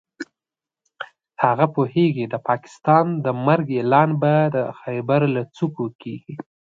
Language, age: Pashto, 19-29